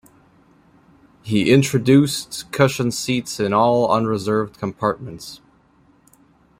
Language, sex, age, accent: English, male, 19-29, United States English